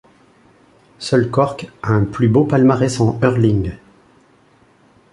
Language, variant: French, Français de métropole